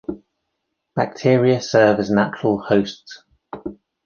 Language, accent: English, England English